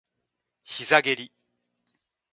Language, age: Japanese, 30-39